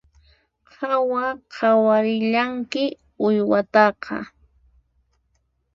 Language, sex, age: Puno Quechua, female, 30-39